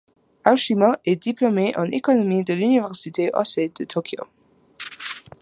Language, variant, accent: French, Français d'Amérique du Nord, Français du Canada